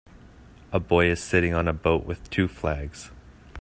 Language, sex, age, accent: English, male, 19-29, Canadian English